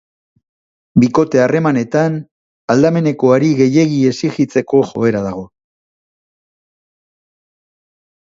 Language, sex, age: Basque, male, 50-59